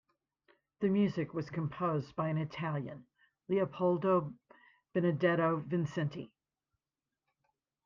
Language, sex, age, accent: English, female, 60-69, United States English